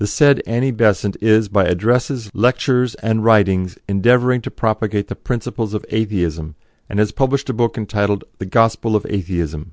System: none